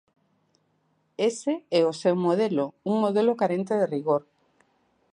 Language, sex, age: Galician, female, 40-49